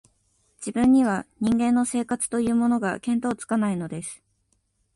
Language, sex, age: Japanese, female, 19-29